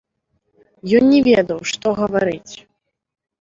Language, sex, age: Belarusian, female, 19-29